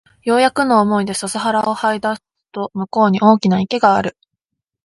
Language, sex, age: Japanese, female, 19-29